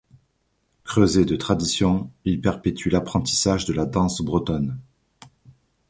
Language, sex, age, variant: French, male, 40-49, Français de métropole